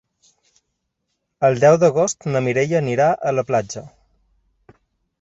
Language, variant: Catalan, Balear